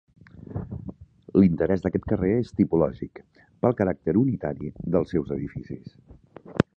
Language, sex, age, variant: Catalan, male, 40-49, Central